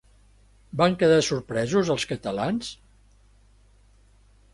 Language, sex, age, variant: Catalan, male, 70-79, Central